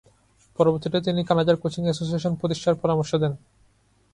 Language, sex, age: Bengali, male, 19-29